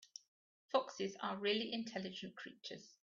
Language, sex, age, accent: English, female, 50-59, England English